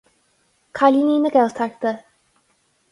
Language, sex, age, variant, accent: Irish, female, 19-29, Gaeilge Uladh, Cainteoir líofa, ní ó dhúchas